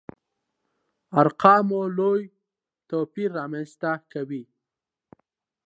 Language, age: Pashto, 19-29